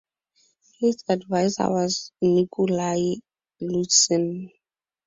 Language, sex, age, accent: English, female, 19-29, Southern African (South Africa, Zimbabwe, Namibia)